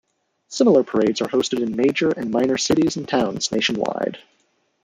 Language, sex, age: English, male, 19-29